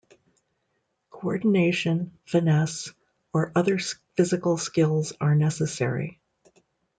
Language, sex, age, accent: English, female, 60-69, United States English